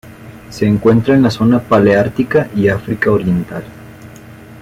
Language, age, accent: Spanish, 50-59, México